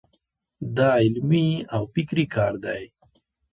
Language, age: Pashto, 30-39